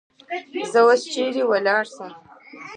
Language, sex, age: Pashto, female, 30-39